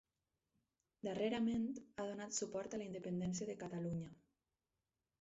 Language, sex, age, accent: Catalan, female, 30-39, valencià